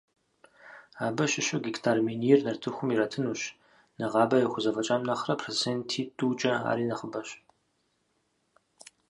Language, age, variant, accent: Kabardian, 19-29, Адыгэбзэ (Къэбэрдей, Кирил, псоми зэдай), Джылэхъстэней (Gilahsteney)